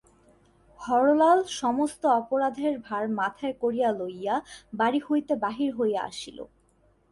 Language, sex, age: Bengali, female, 19-29